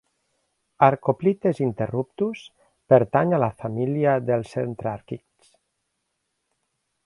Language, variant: Catalan, Nord-Occidental